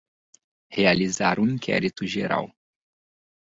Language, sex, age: Portuguese, male, 19-29